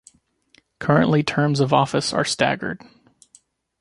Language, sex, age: English, male, 30-39